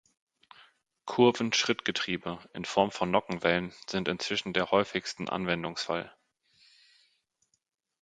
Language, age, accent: German, 30-39, Deutschland Deutsch